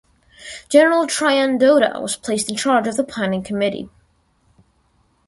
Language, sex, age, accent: English, male, under 19, United States English